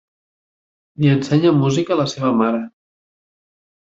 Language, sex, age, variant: Catalan, male, 30-39, Nord-Occidental